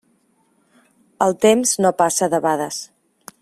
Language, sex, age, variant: Catalan, female, 40-49, Central